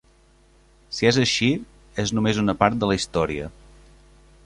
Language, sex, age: Catalan, male, 30-39